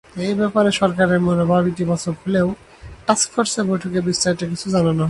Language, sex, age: Bengali, male, 19-29